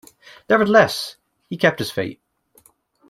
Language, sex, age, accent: English, male, 19-29, Irish English